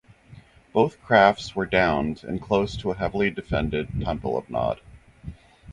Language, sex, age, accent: English, female, 30-39, United States English